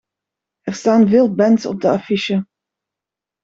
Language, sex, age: Dutch, female, 30-39